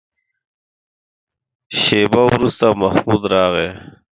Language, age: Pashto, 30-39